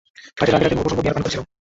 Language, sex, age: Bengali, male, 19-29